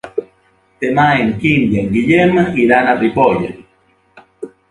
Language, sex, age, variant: Catalan, male, 40-49, Valencià meridional